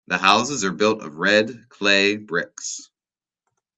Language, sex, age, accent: English, male, 40-49, United States English